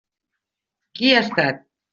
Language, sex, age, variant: Catalan, male, 30-39, Central